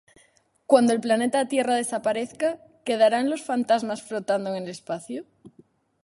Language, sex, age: Spanish, female, 19-29